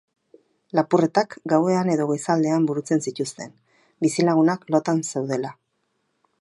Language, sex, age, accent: Basque, female, 40-49, Erdialdekoa edo Nafarra (Gipuzkoa, Nafarroa)